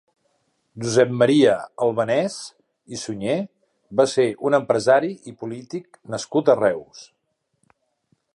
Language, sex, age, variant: Catalan, male, 50-59, Central